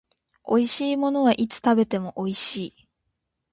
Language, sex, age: Japanese, female, 19-29